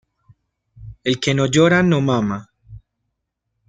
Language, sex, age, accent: Spanish, male, 30-39, Andino-Pacífico: Colombia, Perú, Ecuador, oeste de Bolivia y Venezuela andina